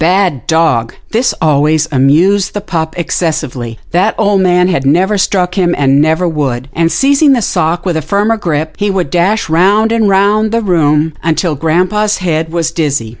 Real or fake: real